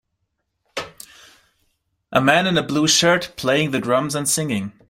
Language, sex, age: English, male, 19-29